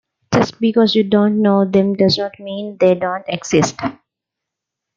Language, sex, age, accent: English, female, 19-29, India and South Asia (India, Pakistan, Sri Lanka)